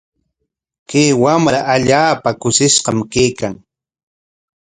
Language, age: Corongo Ancash Quechua, 40-49